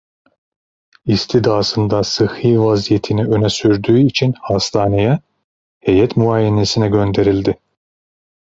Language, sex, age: Turkish, male, 30-39